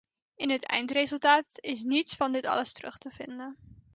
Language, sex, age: Dutch, female, 19-29